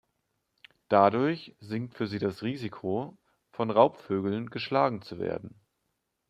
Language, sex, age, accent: German, male, 19-29, Deutschland Deutsch